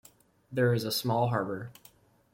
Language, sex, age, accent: English, male, 19-29, United States English